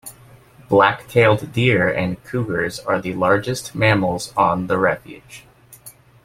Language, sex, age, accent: English, male, 19-29, United States English